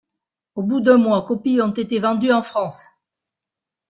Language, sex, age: French, female, 60-69